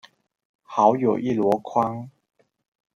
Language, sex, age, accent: Chinese, male, 40-49, 出生地：臺中市